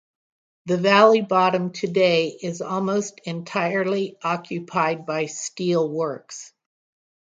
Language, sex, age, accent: English, female, 60-69, United States English